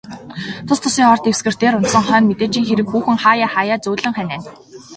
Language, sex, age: Mongolian, female, 19-29